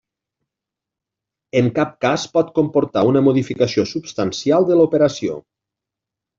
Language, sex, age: Catalan, male, 40-49